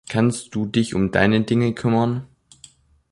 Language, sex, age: German, male, under 19